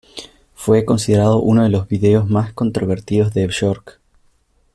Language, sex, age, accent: Spanish, male, 19-29, Rioplatense: Argentina, Uruguay, este de Bolivia, Paraguay